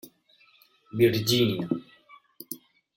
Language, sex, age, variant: Catalan, male, 30-39, Septentrional